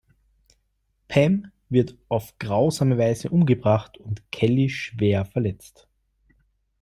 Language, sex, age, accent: German, male, 19-29, Österreichisches Deutsch